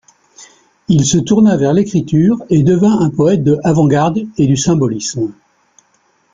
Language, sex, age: French, male, 60-69